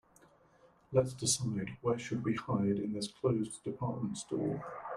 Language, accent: English, England English